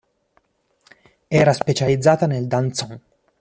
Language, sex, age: Italian, male, 19-29